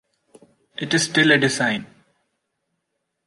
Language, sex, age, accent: English, male, 19-29, India and South Asia (India, Pakistan, Sri Lanka)